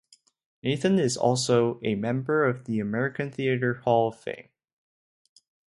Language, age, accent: English, under 19, Canadian English